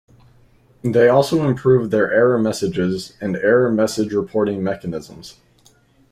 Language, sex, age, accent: English, male, 19-29, United States English